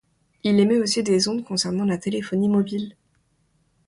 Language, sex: French, female